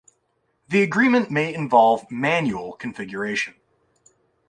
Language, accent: English, United States English